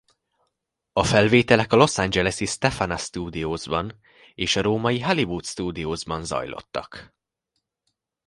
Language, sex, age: Hungarian, male, under 19